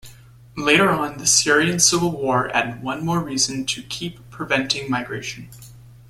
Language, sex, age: English, male, 19-29